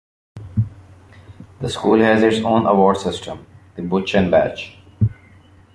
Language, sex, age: English, male, 19-29